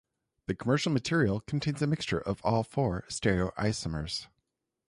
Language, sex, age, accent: English, male, 30-39, United States English